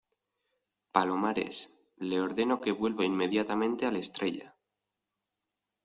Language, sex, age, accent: Spanish, male, 19-29, España: Norte peninsular (Asturias, Castilla y León, Cantabria, País Vasco, Navarra, Aragón, La Rioja, Guadalajara, Cuenca)